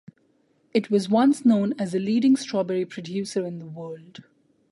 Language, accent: English, India and South Asia (India, Pakistan, Sri Lanka)